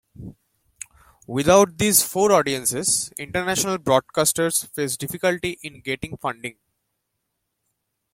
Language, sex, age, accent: English, male, 19-29, India and South Asia (India, Pakistan, Sri Lanka)